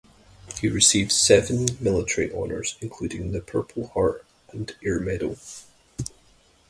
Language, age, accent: English, 19-29, Scottish English